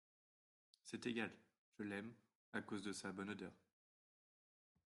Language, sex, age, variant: French, male, 19-29, Français de métropole